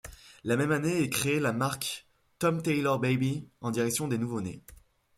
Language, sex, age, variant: French, male, 19-29, Français de métropole